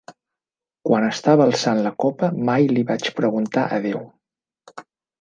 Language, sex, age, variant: Catalan, male, 40-49, Central